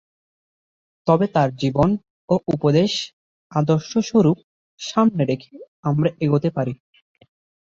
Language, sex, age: Bengali, male, 19-29